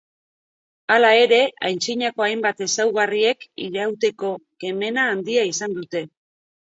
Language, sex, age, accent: Basque, female, 40-49, Mendebalekoa (Araba, Bizkaia, Gipuzkoako mendebaleko herri batzuk)